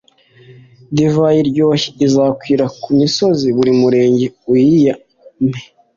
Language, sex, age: Kinyarwanda, male, 19-29